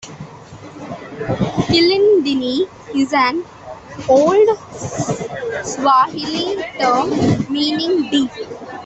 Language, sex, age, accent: English, female, under 19, India and South Asia (India, Pakistan, Sri Lanka)